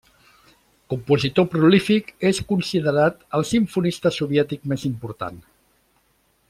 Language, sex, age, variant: Catalan, male, 60-69, Central